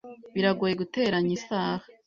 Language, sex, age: Kinyarwanda, female, 19-29